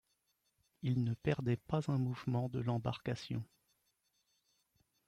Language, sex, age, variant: French, male, 50-59, Français de métropole